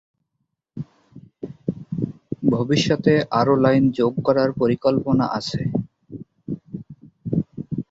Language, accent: Bengali, Native; Bangladeshi